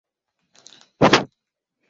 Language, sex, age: Swahili, male, 30-39